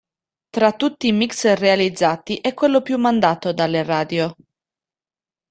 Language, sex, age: Italian, female, 19-29